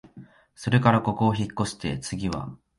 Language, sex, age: Japanese, male, 19-29